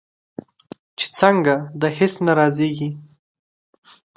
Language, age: Pashto, 19-29